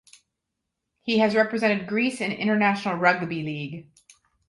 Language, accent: English, United States English